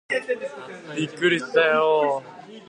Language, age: Japanese, 19-29